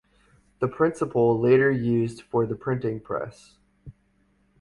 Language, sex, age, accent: English, male, 30-39, United States English